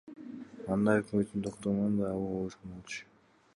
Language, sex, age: Kyrgyz, male, 19-29